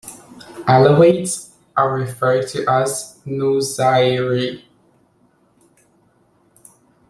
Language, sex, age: English, male, 19-29